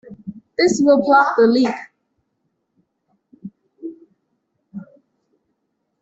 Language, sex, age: English, female, under 19